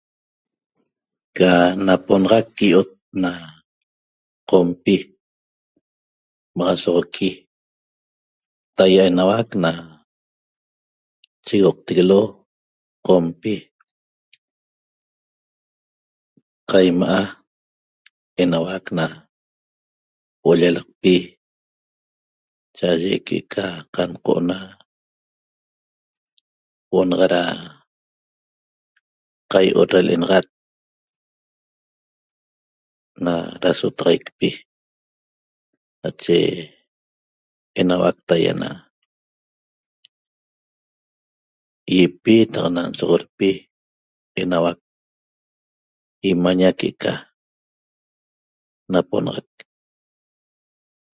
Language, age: Toba, 50-59